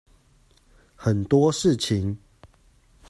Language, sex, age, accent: Chinese, male, 30-39, 出生地：桃園市